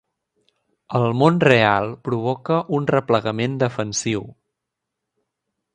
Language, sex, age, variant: Catalan, male, 19-29, Central